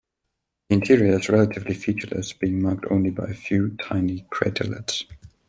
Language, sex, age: English, male, 19-29